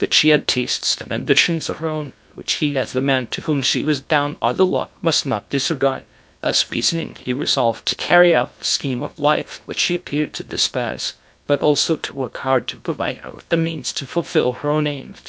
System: TTS, GlowTTS